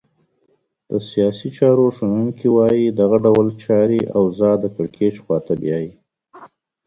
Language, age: Pashto, 30-39